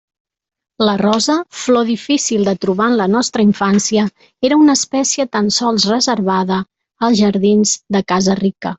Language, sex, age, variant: Catalan, female, 40-49, Central